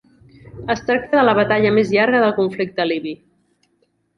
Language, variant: Catalan, Central